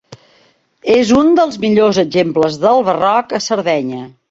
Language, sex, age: Catalan, female, 60-69